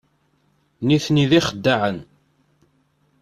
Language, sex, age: Kabyle, male, 19-29